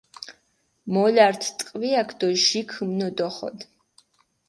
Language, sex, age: Mingrelian, female, 19-29